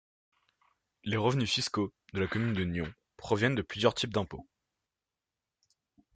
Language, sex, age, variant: French, male, 19-29, Français de métropole